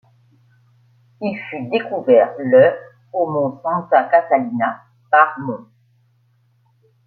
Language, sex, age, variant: French, female, 50-59, Français de métropole